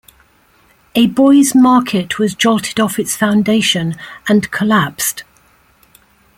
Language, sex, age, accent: English, female, 70-79, England English